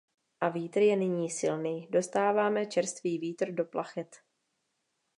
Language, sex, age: Czech, female, 19-29